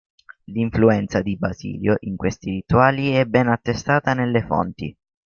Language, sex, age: Italian, male, under 19